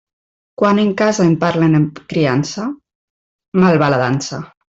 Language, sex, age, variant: Catalan, female, 40-49, Central